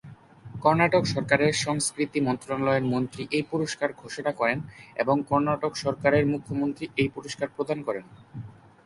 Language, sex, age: Bengali, male, under 19